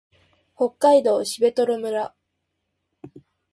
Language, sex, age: Japanese, female, under 19